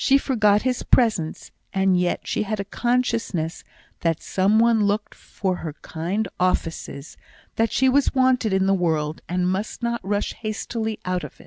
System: none